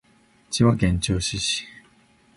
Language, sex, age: Japanese, male, 60-69